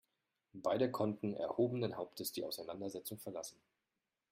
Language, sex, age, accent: German, male, 30-39, Deutschland Deutsch